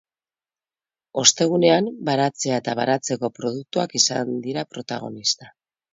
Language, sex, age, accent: Basque, female, 30-39, Mendebalekoa (Araba, Bizkaia, Gipuzkoako mendebaleko herri batzuk)